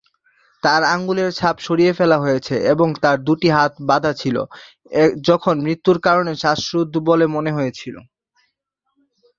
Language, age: Bengali, 19-29